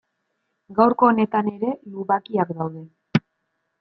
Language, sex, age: Basque, male, 19-29